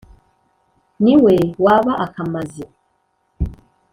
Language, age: Kinyarwanda, 19-29